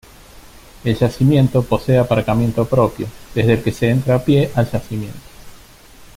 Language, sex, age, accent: Spanish, male, 40-49, Rioplatense: Argentina, Uruguay, este de Bolivia, Paraguay